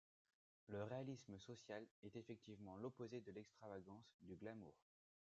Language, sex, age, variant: French, male, under 19, Français de métropole